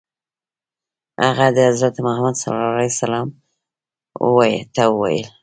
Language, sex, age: Pashto, female, 50-59